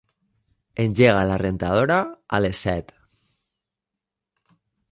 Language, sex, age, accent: Catalan, male, 40-49, valencià